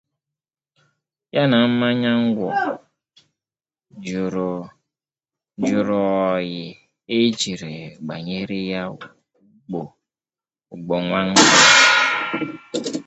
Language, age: Igbo, 19-29